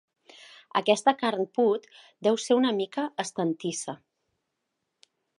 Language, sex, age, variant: Catalan, female, 40-49, Central